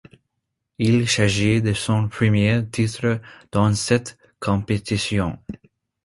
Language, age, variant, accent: French, 19-29, Français d'Amérique du Nord, Français des États-Unis